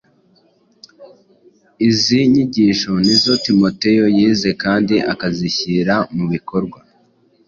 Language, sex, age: Kinyarwanda, male, 19-29